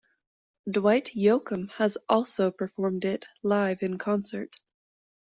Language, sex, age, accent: English, female, 30-39, Canadian English